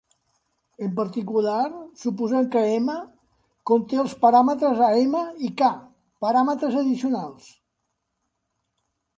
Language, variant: Catalan, Central